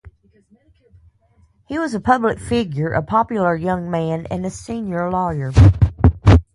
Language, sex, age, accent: English, female, 40-49, United States English